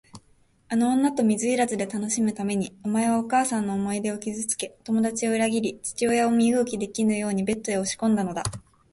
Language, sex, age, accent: Japanese, female, 19-29, 標準語